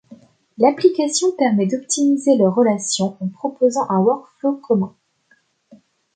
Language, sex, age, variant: French, female, 19-29, Français de métropole